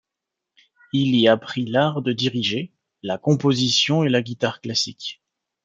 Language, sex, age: French, male, 30-39